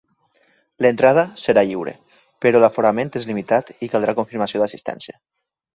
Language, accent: Catalan, valencià